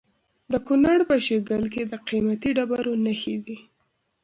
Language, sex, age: Pashto, female, under 19